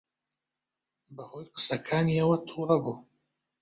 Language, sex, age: Central Kurdish, male, 30-39